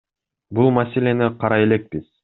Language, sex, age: Kyrgyz, male, 19-29